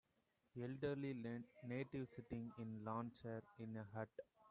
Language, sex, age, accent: English, male, 19-29, India and South Asia (India, Pakistan, Sri Lanka)